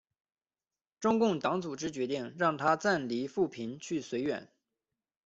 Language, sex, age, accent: Chinese, male, 19-29, 出生地：山西省